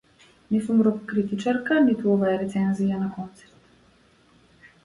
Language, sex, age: Macedonian, female, 40-49